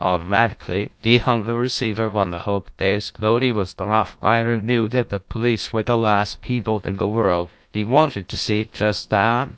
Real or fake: fake